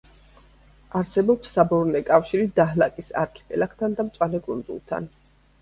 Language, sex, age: Georgian, female, 50-59